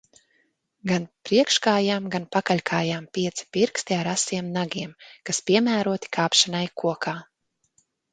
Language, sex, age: Latvian, female, 30-39